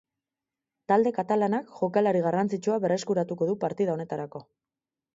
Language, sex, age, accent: Basque, female, 19-29, Mendebalekoa (Araba, Bizkaia, Gipuzkoako mendebaleko herri batzuk)